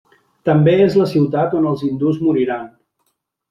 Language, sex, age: Catalan, male, 30-39